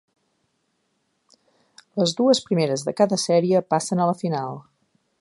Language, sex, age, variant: Catalan, female, 40-49, Central